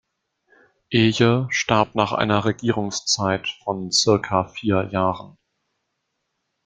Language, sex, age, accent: German, male, 19-29, Deutschland Deutsch